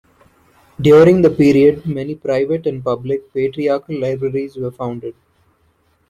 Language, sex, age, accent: English, male, 19-29, India and South Asia (India, Pakistan, Sri Lanka)